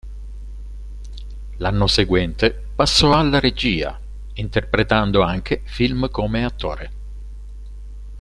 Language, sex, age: Italian, male, 60-69